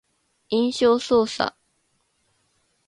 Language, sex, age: Japanese, female, 19-29